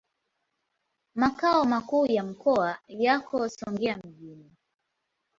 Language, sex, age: Swahili, female, 19-29